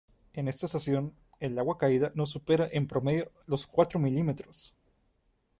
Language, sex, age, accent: Spanish, male, 19-29, México